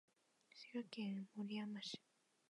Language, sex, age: Japanese, female, 19-29